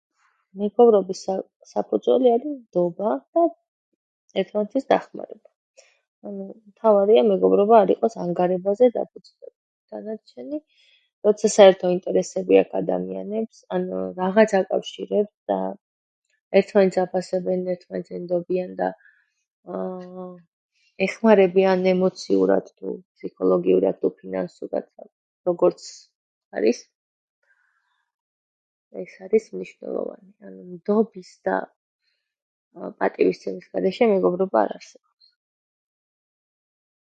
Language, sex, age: Georgian, female, 30-39